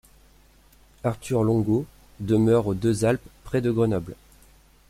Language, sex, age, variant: French, male, 30-39, Français de métropole